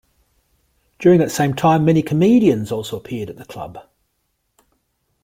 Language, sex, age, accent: English, male, 50-59, Australian English